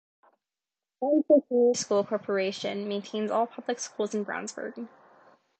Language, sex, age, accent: English, female, 19-29, United States English